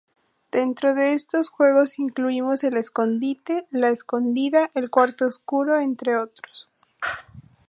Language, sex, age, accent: Spanish, female, 19-29, México